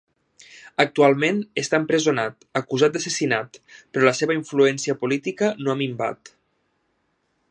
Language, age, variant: Catalan, 30-39, Septentrional